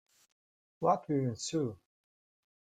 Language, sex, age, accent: English, male, 30-39, United States English